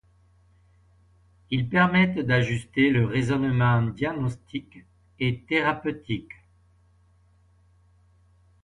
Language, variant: French, Français de métropole